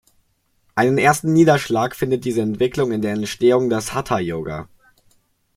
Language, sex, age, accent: German, male, under 19, Deutschland Deutsch